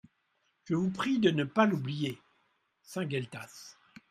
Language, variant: French, Français de métropole